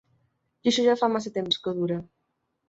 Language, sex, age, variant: Catalan, female, 19-29, Balear